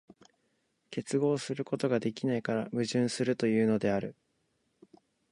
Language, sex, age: Japanese, male, 19-29